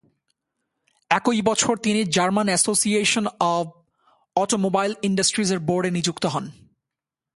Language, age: Bengali, 19-29